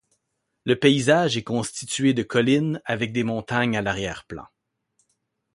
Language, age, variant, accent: French, 40-49, Français d'Amérique du Nord, Français du Canada